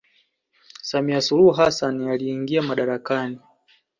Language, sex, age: Swahili, male, 19-29